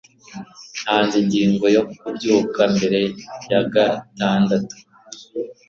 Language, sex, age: Kinyarwanda, male, 19-29